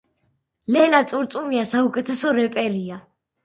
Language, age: Georgian, under 19